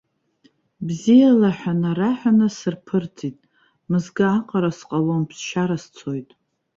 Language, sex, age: Abkhazian, female, 40-49